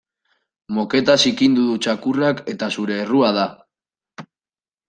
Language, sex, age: Basque, male, 19-29